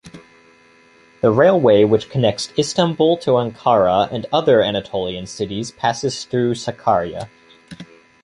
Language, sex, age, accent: English, male, 19-29, United States English